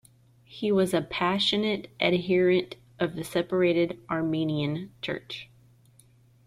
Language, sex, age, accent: English, female, 30-39, United States English